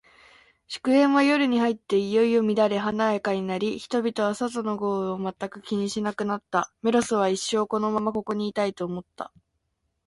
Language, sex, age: Japanese, female, 19-29